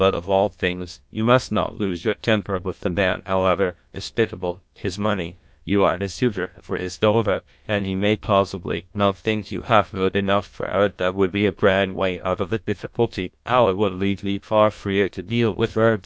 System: TTS, GlowTTS